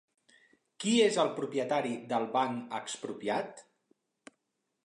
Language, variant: Catalan, Central